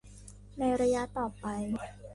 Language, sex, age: Thai, female, 19-29